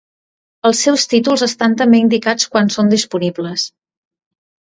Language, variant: Catalan, Central